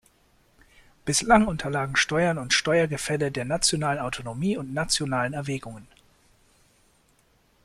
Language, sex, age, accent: German, male, 19-29, Deutschland Deutsch